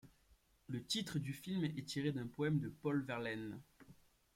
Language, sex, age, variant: French, male, 19-29, Français de métropole